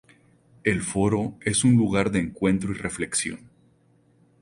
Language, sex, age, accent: Spanish, male, 30-39, México